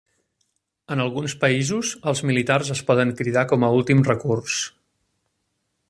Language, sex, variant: Catalan, male, Central